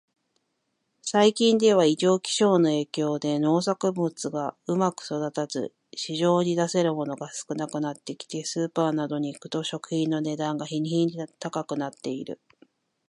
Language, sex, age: Japanese, female, 40-49